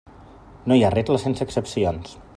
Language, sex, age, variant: Catalan, male, 30-39, Central